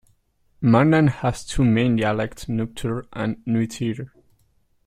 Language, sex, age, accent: English, male, 19-29, United States English